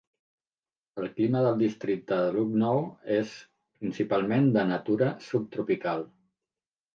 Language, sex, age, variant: Catalan, male, 50-59, Central